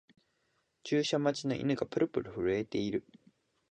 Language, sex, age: Japanese, male, 19-29